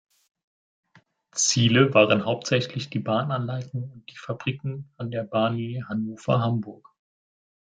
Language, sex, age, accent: German, male, 19-29, Deutschland Deutsch